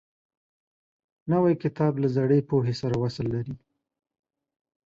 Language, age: Pashto, 30-39